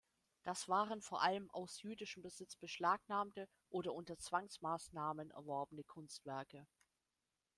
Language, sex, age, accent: German, female, 30-39, Deutschland Deutsch